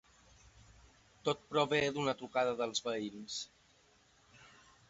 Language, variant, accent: Catalan, Balear, balear